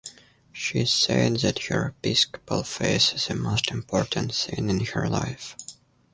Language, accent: English, United States English